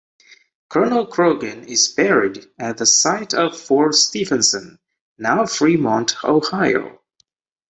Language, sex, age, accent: English, male, 30-39, United States English